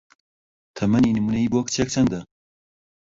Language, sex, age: Central Kurdish, male, 19-29